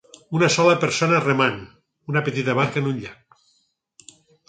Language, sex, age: Catalan, male, 60-69